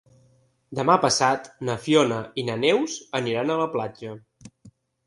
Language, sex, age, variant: Catalan, male, 30-39, Septentrional